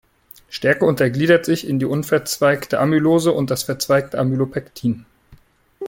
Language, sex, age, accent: German, male, 19-29, Deutschland Deutsch